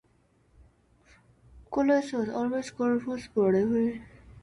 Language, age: English, 19-29